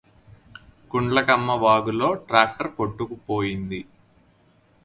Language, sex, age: Telugu, male, 19-29